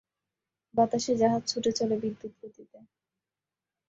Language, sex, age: Bengali, female, 19-29